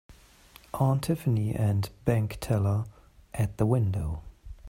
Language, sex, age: English, male, 30-39